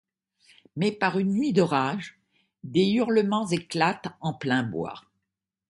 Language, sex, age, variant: French, female, 70-79, Français de métropole